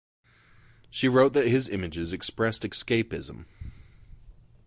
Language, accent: English, United States English